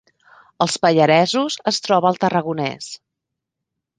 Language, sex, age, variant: Catalan, female, 40-49, Central